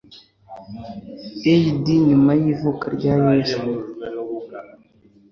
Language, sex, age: Kinyarwanda, male, under 19